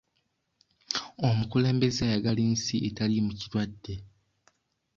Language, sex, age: Ganda, male, 19-29